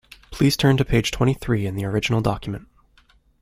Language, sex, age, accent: English, male, 19-29, Canadian English